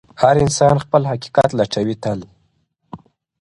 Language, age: Pashto, under 19